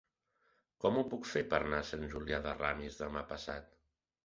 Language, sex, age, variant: Catalan, male, 30-39, Central